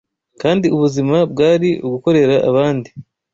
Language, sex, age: Kinyarwanda, male, 19-29